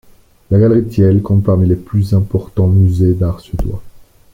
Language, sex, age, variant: French, male, 30-39, Français de métropole